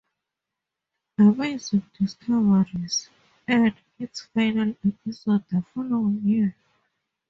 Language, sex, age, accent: English, female, 19-29, Southern African (South Africa, Zimbabwe, Namibia)